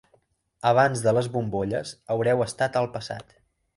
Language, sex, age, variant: Catalan, male, 19-29, Central